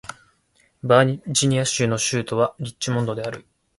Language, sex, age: Japanese, male, 19-29